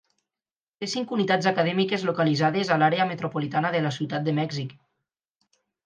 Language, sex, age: Catalan, male, 19-29